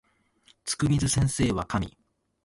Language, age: Japanese, 40-49